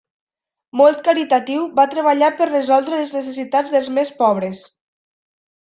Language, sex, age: Catalan, female, 19-29